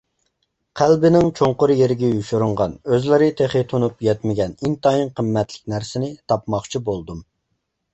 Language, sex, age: Uyghur, male, 19-29